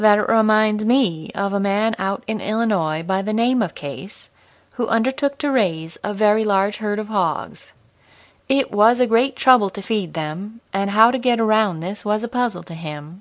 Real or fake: real